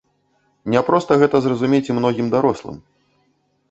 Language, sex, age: Belarusian, male, 40-49